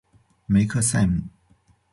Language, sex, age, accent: Chinese, male, under 19, 出生地：黑龙江省